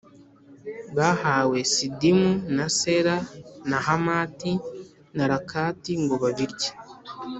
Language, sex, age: Kinyarwanda, male, under 19